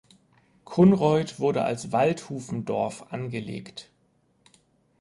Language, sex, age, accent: German, male, 19-29, Deutschland Deutsch